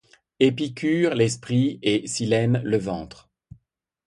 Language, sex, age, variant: French, male, 50-59, Français de métropole